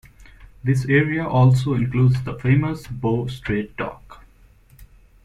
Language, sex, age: English, male, 19-29